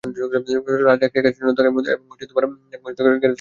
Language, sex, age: Bengali, male, 19-29